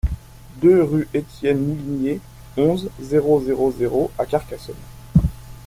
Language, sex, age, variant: French, male, 19-29, Français de métropole